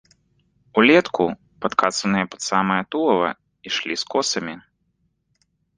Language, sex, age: Belarusian, male, 19-29